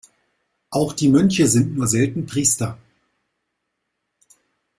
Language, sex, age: German, male, 40-49